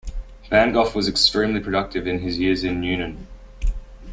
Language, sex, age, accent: English, male, 19-29, Australian English